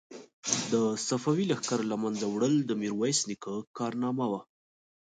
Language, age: Pashto, 19-29